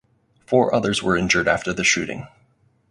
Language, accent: English, United States English